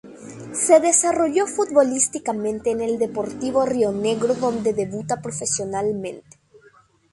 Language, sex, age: Spanish, female, 19-29